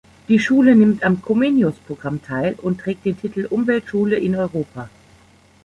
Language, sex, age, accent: German, female, 40-49, Deutschland Deutsch